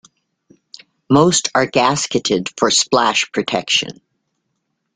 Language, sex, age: English, female, 60-69